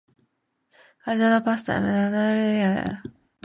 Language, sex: English, female